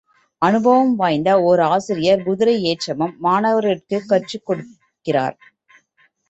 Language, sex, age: Tamil, female, 30-39